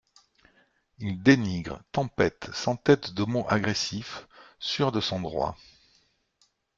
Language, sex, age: French, male, 50-59